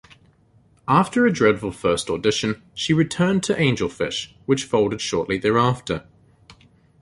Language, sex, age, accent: English, male, 30-39, New Zealand English